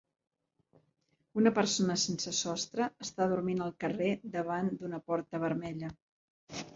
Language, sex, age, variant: Catalan, female, 60-69, Central